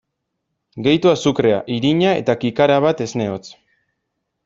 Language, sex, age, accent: Basque, male, 19-29, Erdialdekoa edo Nafarra (Gipuzkoa, Nafarroa)